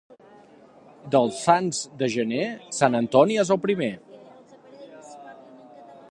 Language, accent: Catalan, gironí